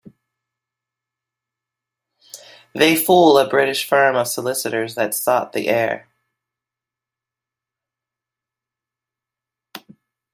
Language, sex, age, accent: English, female, 30-39, United States English